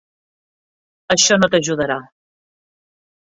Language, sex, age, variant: Catalan, female, 40-49, Septentrional